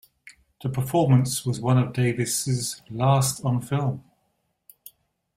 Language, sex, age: English, male, 60-69